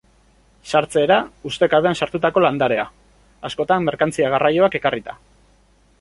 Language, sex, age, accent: Basque, male, 19-29, Erdialdekoa edo Nafarra (Gipuzkoa, Nafarroa)